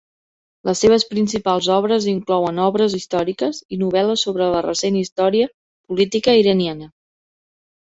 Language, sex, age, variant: Catalan, female, 30-39, Central